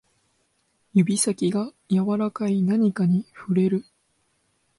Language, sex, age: Japanese, male, 19-29